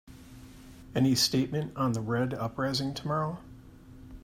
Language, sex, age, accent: English, male, 40-49, United States English